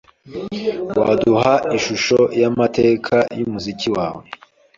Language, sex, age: Kinyarwanda, male, 19-29